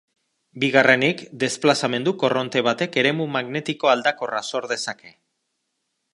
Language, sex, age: Basque, male, 30-39